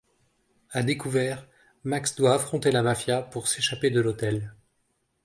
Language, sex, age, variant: French, male, 30-39, Français de métropole